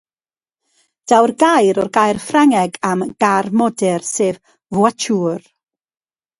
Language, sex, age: Welsh, female, 40-49